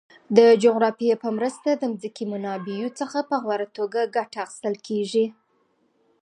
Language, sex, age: Pashto, female, 30-39